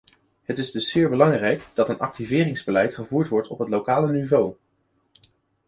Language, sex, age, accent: Dutch, male, 19-29, Nederlands Nederlands